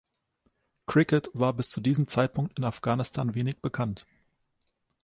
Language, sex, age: German, male, 19-29